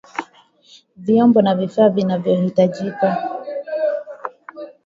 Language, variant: Swahili, Kiswahili cha Bara ya Kenya